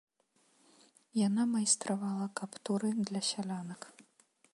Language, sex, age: Belarusian, female, 19-29